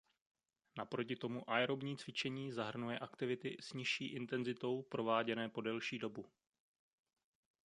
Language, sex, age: Czech, male, 30-39